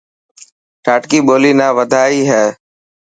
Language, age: Dhatki, 19-29